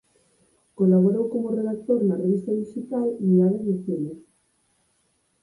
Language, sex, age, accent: Galician, female, 30-39, Normativo (estándar)